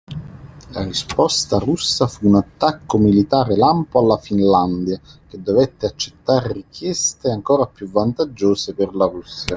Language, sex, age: Italian, male, 40-49